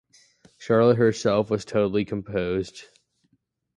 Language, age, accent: English, under 19, United States English